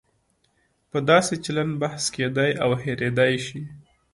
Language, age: Pashto, 19-29